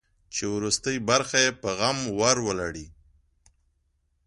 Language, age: Pashto, 40-49